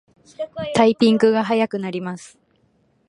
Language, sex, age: Japanese, female, under 19